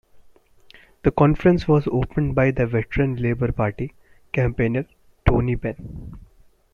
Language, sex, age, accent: English, male, under 19, India and South Asia (India, Pakistan, Sri Lanka)